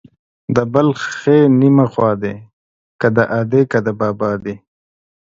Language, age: Pashto, 30-39